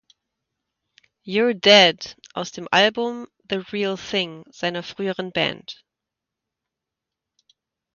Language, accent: German, Deutschland Deutsch